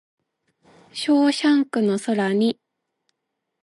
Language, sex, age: Japanese, female, 19-29